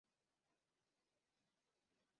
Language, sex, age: Swahili, male, 30-39